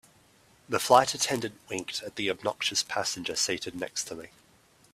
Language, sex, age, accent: English, male, 19-29, Australian English